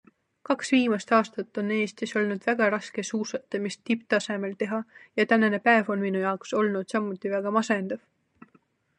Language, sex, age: Estonian, female, 19-29